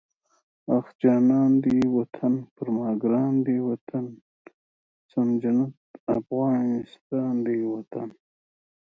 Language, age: Pashto, 19-29